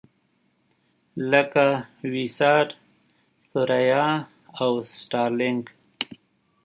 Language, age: Pashto, 30-39